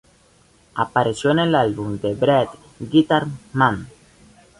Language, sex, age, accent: Spanish, male, 19-29, Caribe: Cuba, Venezuela, Puerto Rico, República Dominicana, Panamá, Colombia caribeña, México caribeño, Costa del golfo de México